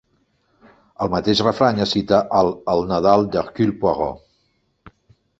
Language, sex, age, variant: Catalan, male, 40-49, Central